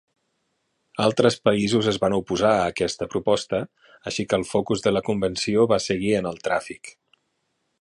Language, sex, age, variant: Catalan, male, 40-49, Central